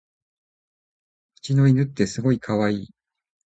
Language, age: Japanese, 50-59